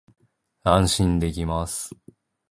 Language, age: Japanese, 30-39